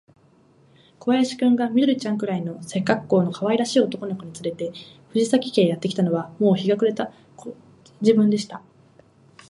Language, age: Japanese, 19-29